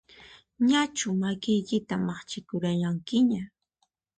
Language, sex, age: Puno Quechua, female, 30-39